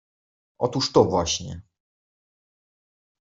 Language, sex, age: Polish, male, 19-29